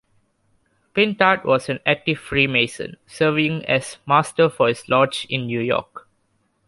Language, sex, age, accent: English, male, under 19, Malaysian English